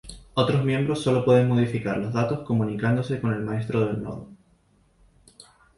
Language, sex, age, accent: Spanish, male, 19-29, España: Islas Canarias